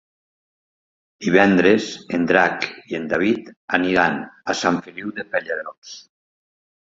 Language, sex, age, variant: Catalan, male, 50-59, Central